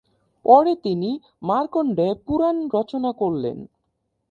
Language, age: Bengali, 19-29